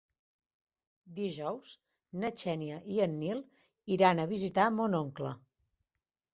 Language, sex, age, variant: Catalan, female, 30-39, Central